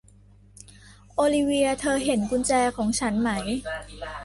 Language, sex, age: Thai, female, 19-29